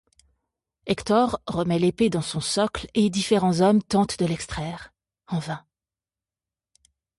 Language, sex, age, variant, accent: French, female, 40-49, Français d'Europe, Français de Suisse